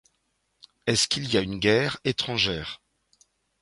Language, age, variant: French, 40-49, Français de métropole